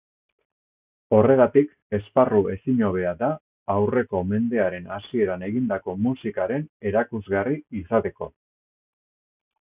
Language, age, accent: Basque, 60-69, Erdialdekoa edo Nafarra (Gipuzkoa, Nafarroa)